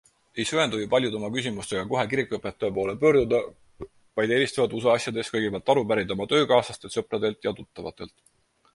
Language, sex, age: Estonian, male, 30-39